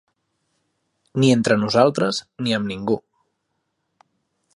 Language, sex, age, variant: Catalan, male, 19-29, Central